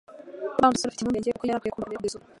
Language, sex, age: Kinyarwanda, female, 19-29